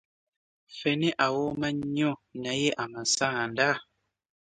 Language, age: Ganda, 19-29